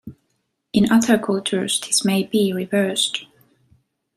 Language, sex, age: English, female, 19-29